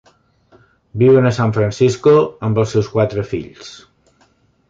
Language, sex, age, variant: Catalan, male, 60-69, Central